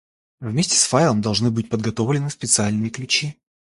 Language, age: Russian, 19-29